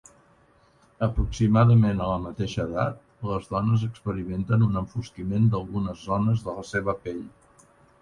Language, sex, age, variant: Catalan, male, 60-69, Central